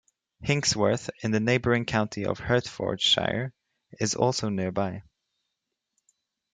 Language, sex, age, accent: English, male, under 19, England English